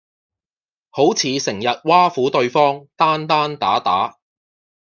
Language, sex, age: Cantonese, male, 40-49